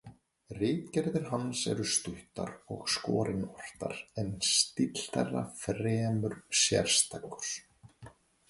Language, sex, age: Icelandic, male, 30-39